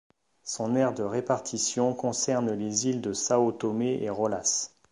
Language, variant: French, Français de métropole